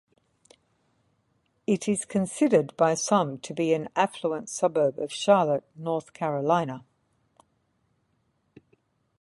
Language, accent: English, Australian English